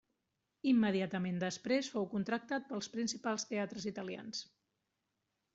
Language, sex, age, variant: Catalan, female, 40-49, Central